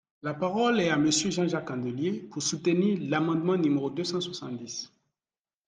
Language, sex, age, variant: French, male, 19-29, Français de métropole